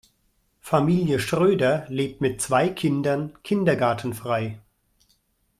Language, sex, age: German, male, 50-59